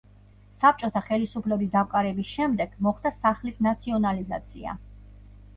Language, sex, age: Georgian, female, 40-49